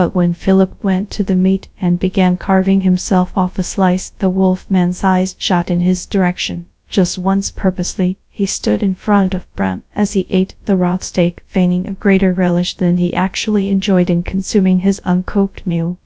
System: TTS, GradTTS